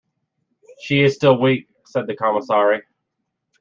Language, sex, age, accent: English, male, 30-39, United States English